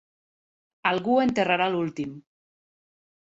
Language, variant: Catalan, Central